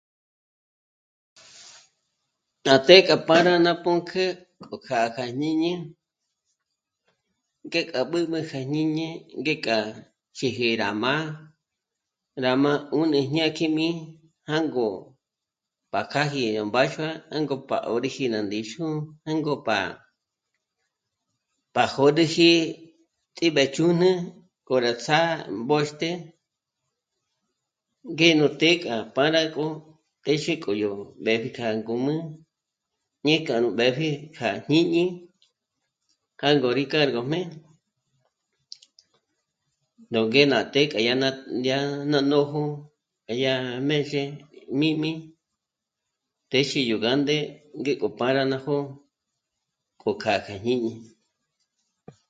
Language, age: Michoacán Mazahua, 19-29